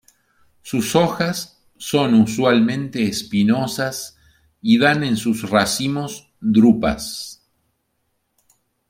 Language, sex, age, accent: Spanish, male, 50-59, Rioplatense: Argentina, Uruguay, este de Bolivia, Paraguay